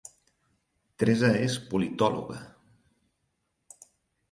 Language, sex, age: Catalan, male, 40-49